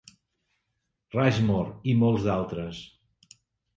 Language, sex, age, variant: Catalan, male, 50-59, Central